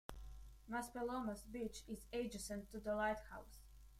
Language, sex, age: English, female, under 19